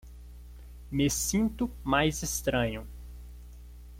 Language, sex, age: Portuguese, male, 30-39